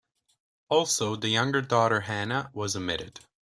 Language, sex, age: English, male, 19-29